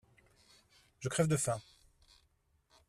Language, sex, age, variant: French, male, 50-59, Français de métropole